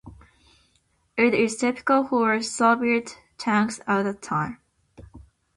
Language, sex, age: English, female, 19-29